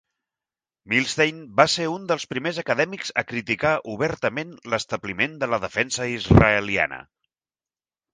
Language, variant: Catalan, Central